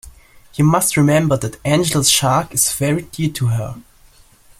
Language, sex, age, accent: English, male, under 19, United States English